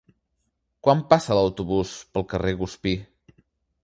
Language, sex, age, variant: Catalan, male, 30-39, Central